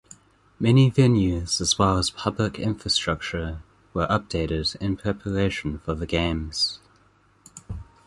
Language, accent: English, New Zealand English